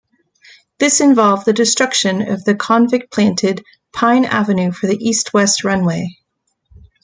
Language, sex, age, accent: English, female, 40-49, United States English